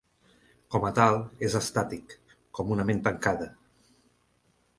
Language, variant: Catalan, Central